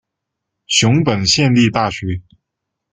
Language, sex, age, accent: Chinese, male, 19-29, 出生地：四川省